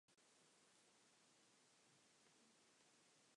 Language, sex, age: English, male, under 19